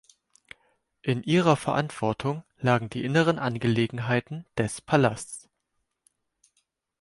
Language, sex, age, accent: German, male, 19-29, Deutschland Deutsch